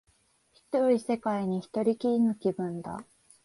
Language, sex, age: Japanese, female, 19-29